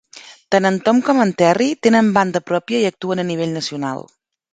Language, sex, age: Catalan, female, 40-49